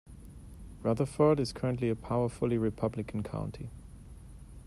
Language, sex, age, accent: English, male, 40-49, England English